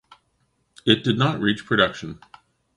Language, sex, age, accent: English, male, 50-59, Canadian English